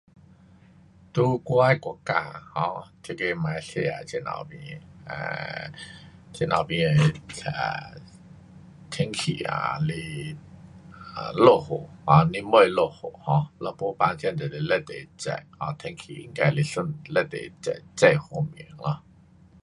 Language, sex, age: Pu-Xian Chinese, male, 50-59